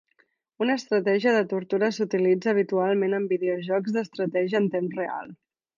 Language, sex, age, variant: Catalan, female, 19-29, Central